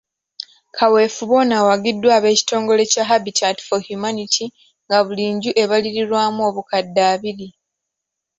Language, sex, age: Ganda, female, 19-29